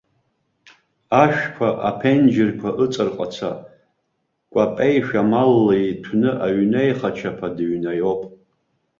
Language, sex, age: Abkhazian, male, 50-59